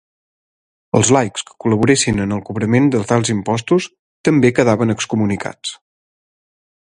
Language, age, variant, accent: Catalan, 30-39, Central, central; Garrotxi